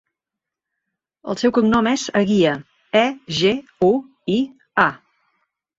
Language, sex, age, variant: Catalan, female, 40-49, Central